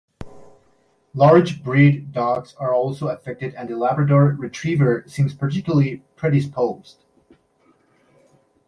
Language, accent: English, United States English